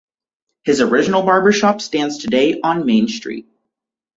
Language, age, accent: English, 19-29, United States English